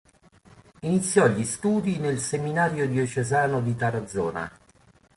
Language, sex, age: Italian, male, 50-59